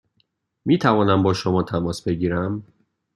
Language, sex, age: Persian, male, 19-29